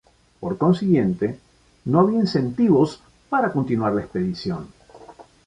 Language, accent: Spanish, Caribe: Cuba, Venezuela, Puerto Rico, República Dominicana, Panamá, Colombia caribeña, México caribeño, Costa del golfo de México